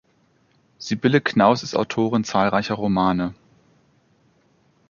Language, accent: German, Deutschland Deutsch